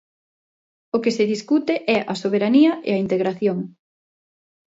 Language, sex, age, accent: Galician, female, 19-29, Normativo (estándar)